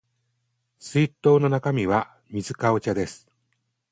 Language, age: Japanese, 60-69